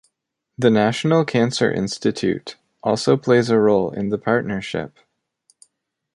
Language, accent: English, United States English